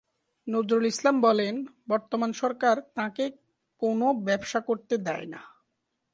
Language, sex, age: Bengali, male, 19-29